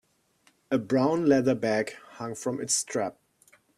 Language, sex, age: English, male, 30-39